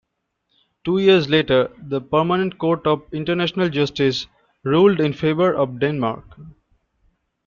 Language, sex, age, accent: English, male, 19-29, India and South Asia (India, Pakistan, Sri Lanka)